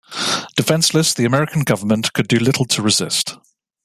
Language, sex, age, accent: English, male, 30-39, England English